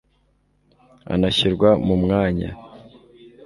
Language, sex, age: Kinyarwanda, male, 19-29